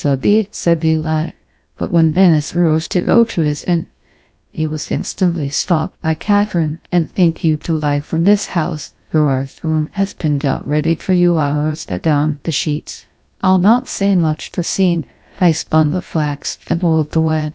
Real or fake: fake